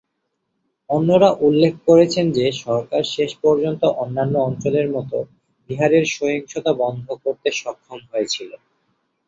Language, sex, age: Bengali, male, 19-29